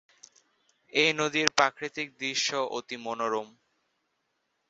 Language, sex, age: Bengali, male, 19-29